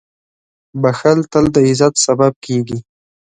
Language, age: Pashto, 19-29